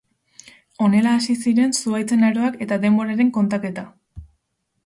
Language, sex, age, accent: Basque, female, 19-29, Erdialdekoa edo Nafarra (Gipuzkoa, Nafarroa)